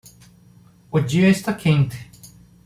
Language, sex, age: Portuguese, male, 40-49